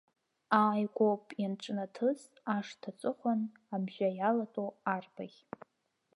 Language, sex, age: Abkhazian, female, under 19